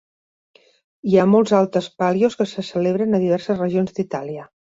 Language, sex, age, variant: Catalan, female, 60-69, Central